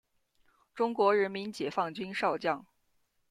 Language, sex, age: Chinese, female, 19-29